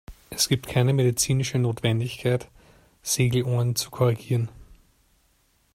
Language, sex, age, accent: German, male, 30-39, Österreichisches Deutsch